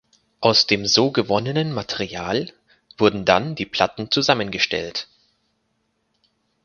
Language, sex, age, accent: German, male, 19-29, Deutschland Deutsch